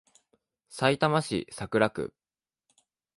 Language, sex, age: Japanese, male, 19-29